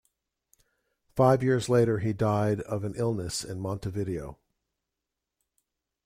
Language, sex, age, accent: English, male, 70-79, United States English